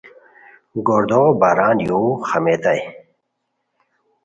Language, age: Khowar, 30-39